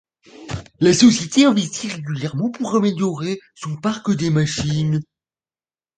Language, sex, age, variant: French, female, 19-29, Français de métropole